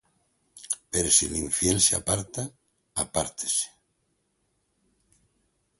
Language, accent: Spanish, España: Centro-Sur peninsular (Madrid, Toledo, Castilla-La Mancha)